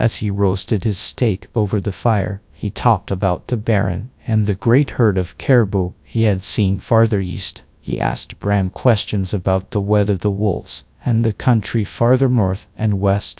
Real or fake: fake